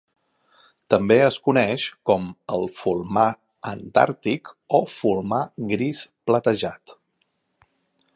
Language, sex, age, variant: Catalan, male, 40-49, Central